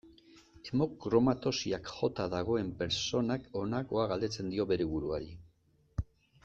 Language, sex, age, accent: Basque, male, 60-69, Erdialdekoa edo Nafarra (Gipuzkoa, Nafarroa)